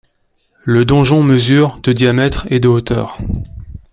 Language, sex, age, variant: French, male, 30-39, Français de métropole